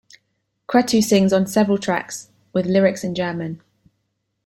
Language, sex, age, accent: English, female, 19-29, England English